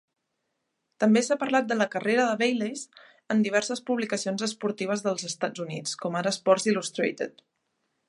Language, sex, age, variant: Catalan, female, 19-29, Central